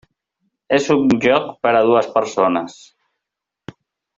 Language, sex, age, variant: Catalan, male, 50-59, Central